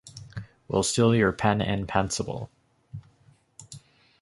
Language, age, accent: English, 19-29, United States English